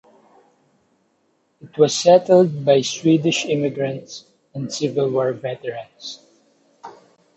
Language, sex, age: English, male, 19-29